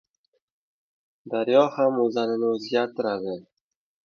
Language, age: Uzbek, 19-29